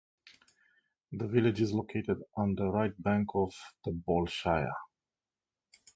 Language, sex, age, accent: English, male, 30-39, United States English